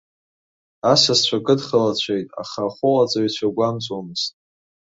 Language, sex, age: Abkhazian, male, under 19